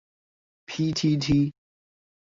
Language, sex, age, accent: Chinese, male, under 19, 出生地：新北市